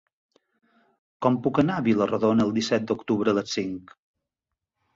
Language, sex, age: Catalan, male, 40-49